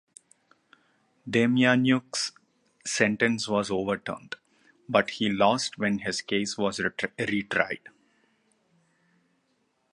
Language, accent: English, India and South Asia (India, Pakistan, Sri Lanka)